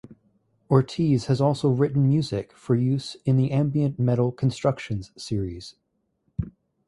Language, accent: English, United States English